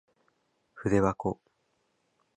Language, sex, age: Japanese, male, 19-29